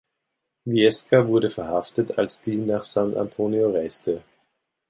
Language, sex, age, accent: German, male, 30-39, Österreichisches Deutsch